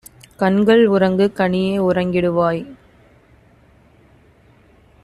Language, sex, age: Tamil, female, 30-39